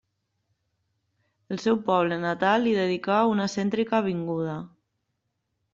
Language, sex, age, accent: Catalan, female, 30-39, valencià